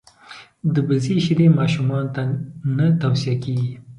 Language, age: Pashto, 30-39